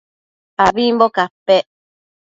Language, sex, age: Matsés, female, under 19